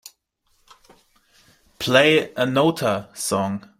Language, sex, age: English, male, 19-29